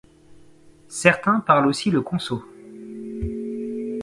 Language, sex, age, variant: French, male, 30-39, Français de métropole